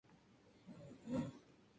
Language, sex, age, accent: Spanish, male, 19-29, México